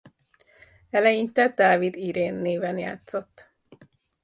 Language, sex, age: Hungarian, female, 40-49